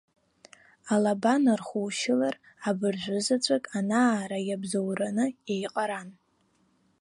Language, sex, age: Abkhazian, female, 19-29